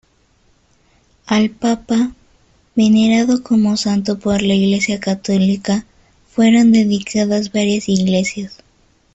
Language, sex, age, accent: Spanish, female, under 19, Andino-Pacífico: Colombia, Perú, Ecuador, oeste de Bolivia y Venezuela andina